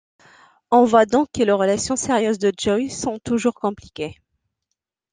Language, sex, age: French, female, 30-39